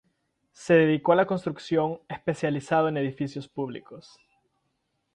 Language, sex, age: Spanish, female, 19-29